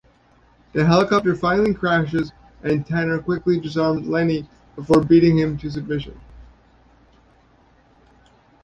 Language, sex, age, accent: English, male, 40-49, Canadian English